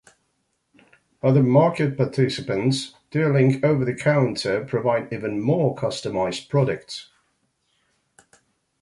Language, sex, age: English, male, 40-49